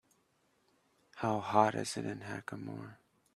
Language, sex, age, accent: English, male, 30-39, United States English